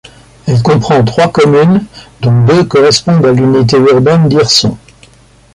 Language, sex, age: French, male, 70-79